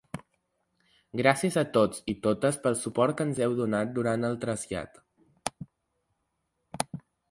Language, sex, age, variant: Catalan, male, under 19, Central